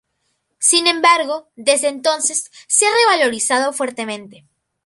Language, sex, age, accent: Spanish, female, under 19, Andino-Pacífico: Colombia, Perú, Ecuador, oeste de Bolivia y Venezuela andina